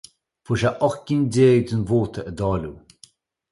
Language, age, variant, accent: Irish, 50-59, Gaeilge Chonnacht, Cainteoir dúchais, Gaeltacht